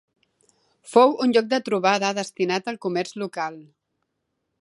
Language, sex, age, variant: Catalan, female, 40-49, Central